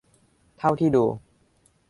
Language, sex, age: Thai, male, under 19